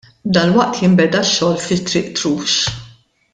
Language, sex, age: Maltese, female, 50-59